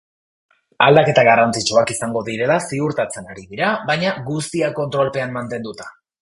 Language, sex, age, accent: Basque, male, 19-29, Erdialdekoa edo Nafarra (Gipuzkoa, Nafarroa)